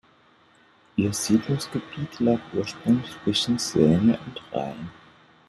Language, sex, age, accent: German, male, 30-39, Deutschland Deutsch